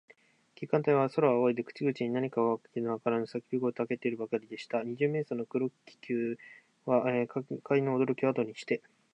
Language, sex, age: Japanese, male, 19-29